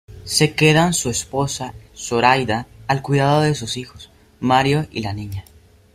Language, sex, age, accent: Spanish, male, under 19, Caribe: Cuba, Venezuela, Puerto Rico, República Dominicana, Panamá, Colombia caribeña, México caribeño, Costa del golfo de México